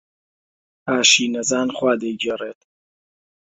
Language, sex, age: Central Kurdish, male, 19-29